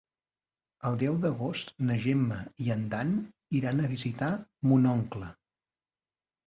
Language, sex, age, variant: Catalan, male, 40-49, Central